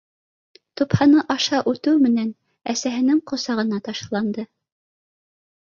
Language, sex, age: Bashkir, female, 50-59